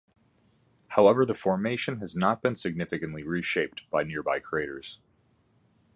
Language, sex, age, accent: English, male, 19-29, United States English